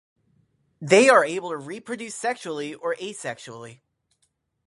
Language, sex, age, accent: English, male, under 19, United States English